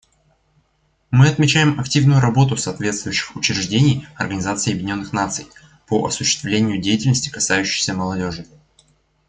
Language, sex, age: Russian, male, under 19